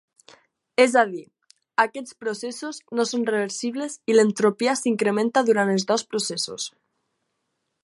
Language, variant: Catalan, Nord-Occidental